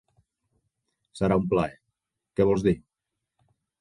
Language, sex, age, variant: Catalan, male, 40-49, Central